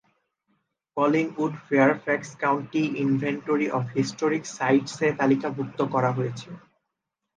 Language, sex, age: Bengali, male, 19-29